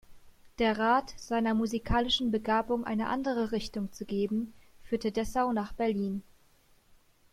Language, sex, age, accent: German, female, 19-29, Deutschland Deutsch